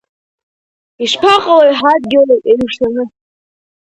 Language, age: Abkhazian, under 19